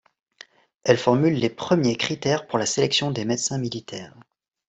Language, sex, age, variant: French, male, 30-39, Français de métropole